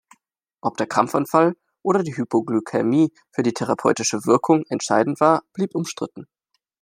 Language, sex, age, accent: German, male, 19-29, Deutschland Deutsch